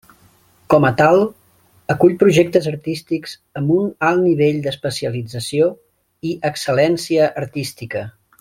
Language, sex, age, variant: Catalan, male, 30-39, Central